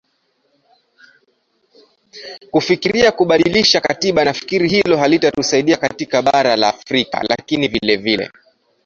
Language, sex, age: Swahili, male, 19-29